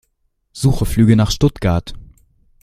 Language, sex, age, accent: German, male, under 19, Deutschland Deutsch